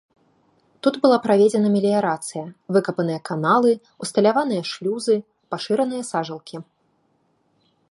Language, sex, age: Belarusian, female, 19-29